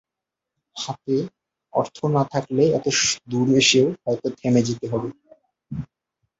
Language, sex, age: Bengali, male, 19-29